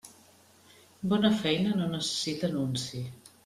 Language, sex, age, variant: Catalan, female, 50-59, Central